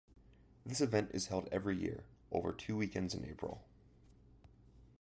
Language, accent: English, United States English